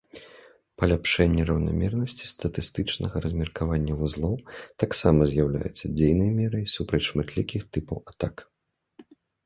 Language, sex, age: Belarusian, male, 30-39